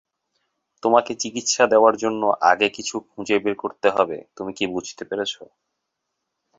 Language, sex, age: Bengali, male, 19-29